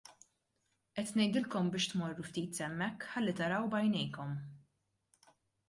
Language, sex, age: Maltese, female, 30-39